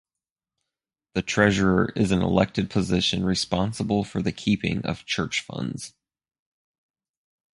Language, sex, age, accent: English, male, 30-39, United States English